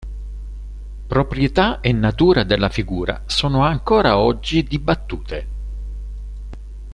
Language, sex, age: Italian, male, 60-69